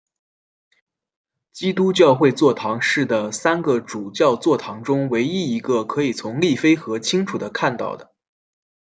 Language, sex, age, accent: Chinese, male, 19-29, 出生地：辽宁省